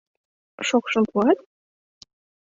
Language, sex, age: Mari, female, 19-29